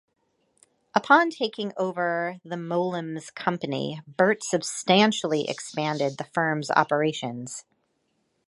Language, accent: English, United States English